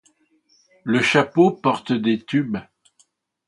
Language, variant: French, Français de métropole